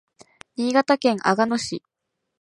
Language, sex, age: Japanese, female, 19-29